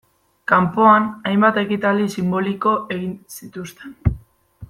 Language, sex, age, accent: Basque, female, 19-29, Mendebalekoa (Araba, Bizkaia, Gipuzkoako mendebaleko herri batzuk)